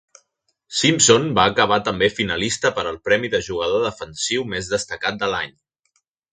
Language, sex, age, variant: Catalan, male, 30-39, Central